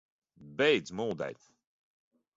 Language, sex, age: Latvian, male, 40-49